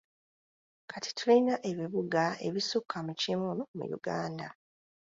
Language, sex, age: Ganda, female, 30-39